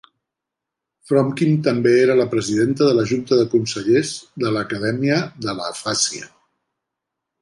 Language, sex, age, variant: Catalan, male, 60-69, Central